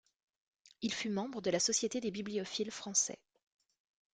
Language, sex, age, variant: French, female, 19-29, Français de métropole